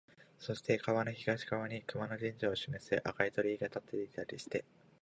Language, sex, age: Japanese, male, 19-29